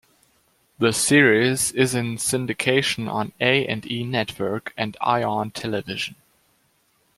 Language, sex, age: English, male, under 19